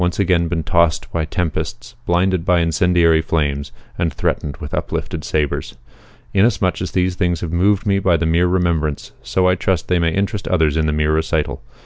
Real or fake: real